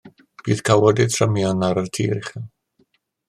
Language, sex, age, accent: Welsh, male, 60-69, Y Deyrnas Unedig Cymraeg